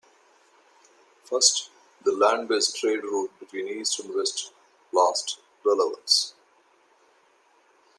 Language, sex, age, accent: English, male, 60-69, India and South Asia (India, Pakistan, Sri Lanka)